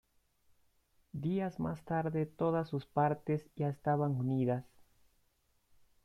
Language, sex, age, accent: Spanish, male, 19-29, Andino-Pacífico: Colombia, Perú, Ecuador, oeste de Bolivia y Venezuela andina